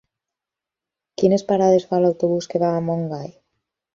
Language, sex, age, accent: Catalan, female, 30-39, valencià